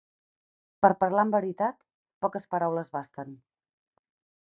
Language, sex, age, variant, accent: Catalan, female, 40-49, Central, Camp de Tarragona